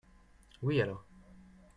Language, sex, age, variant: French, male, 30-39, Français de métropole